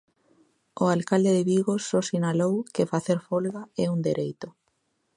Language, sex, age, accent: Galician, female, 19-29, Normativo (estándar)